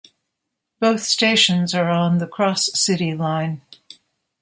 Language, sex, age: English, female, 60-69